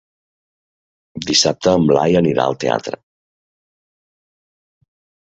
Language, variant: Catalan, Central